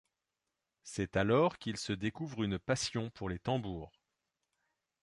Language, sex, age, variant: French, male, 40-49, Français de métropole